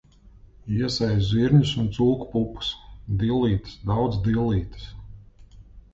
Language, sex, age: Latvian, male, 40-49